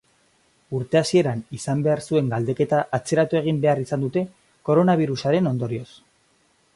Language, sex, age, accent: Basque, male, under 19, Mendebalekoa (Araba, Bizkaia, Gipuzkoako mendebaleko herri batzuk)